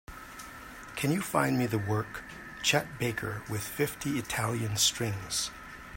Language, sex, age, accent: English, male, 50-59, United States English